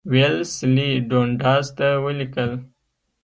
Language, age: Pashto, 19-29